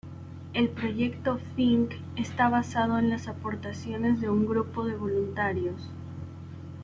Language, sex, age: Spanish, female, 19-29